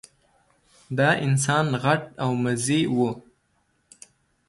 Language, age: Pashto, 19-29